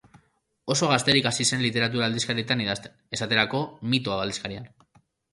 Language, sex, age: Basque, male, 19-29